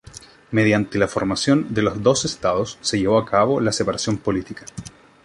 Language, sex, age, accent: Spanish, male, 19-29, Chileno: Chile, Cuyo